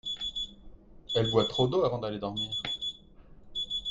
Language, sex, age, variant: French, male, 30-39, Français de métropole